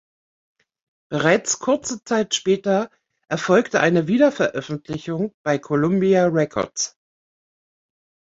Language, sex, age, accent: German, female, 50-59, Deutschland Deutsch